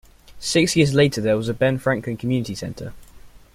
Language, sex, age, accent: English, male, under 19, England English